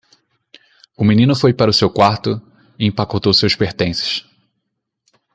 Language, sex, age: Portuguese, male, 19-29